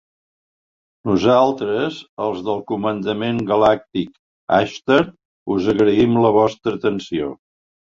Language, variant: Catalan, Central